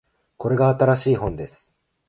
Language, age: Japanese, 19-29